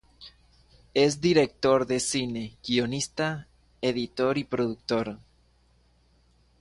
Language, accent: Spanish, Caribe: Cuba, Venezuela, Puerto Rico, República Dominicana, Panamá, Colombia caribeña, México caribeño, Costa del golfo de México